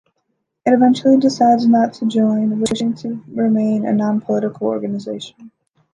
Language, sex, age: English, female, under 19